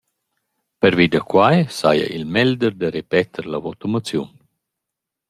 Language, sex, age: Romansh, male, 40-49